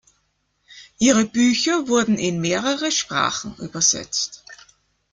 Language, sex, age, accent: German, female, 50-59, Österreichisches Deutsch